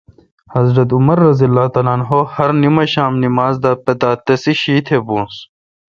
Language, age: Kalkoti, 19-29